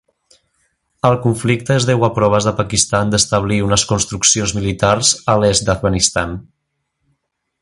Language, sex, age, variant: Catalan, male, 19-29, Central